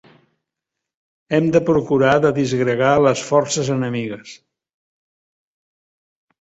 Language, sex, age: Catalan, male, 70-79